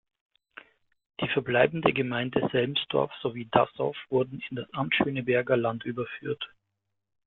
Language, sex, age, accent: German, male, 40-49, Deutschland Deutsch